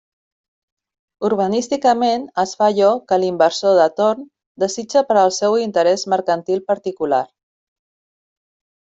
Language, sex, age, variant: Catalan, female, 40-49, Central